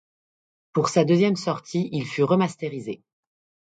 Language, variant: French, Français de métropole